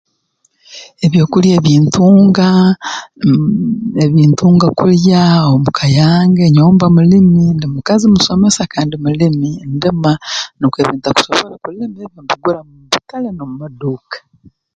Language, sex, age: Tooro, female, 40-49